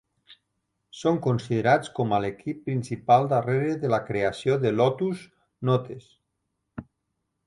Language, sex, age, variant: Catalan, male, 30-39, Nord-Occidental